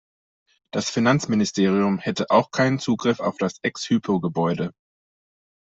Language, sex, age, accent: German, male, 30-39, Deutschland Deutsch